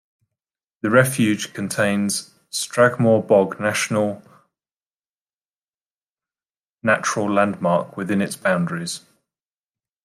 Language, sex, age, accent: English, male, 40-49, England English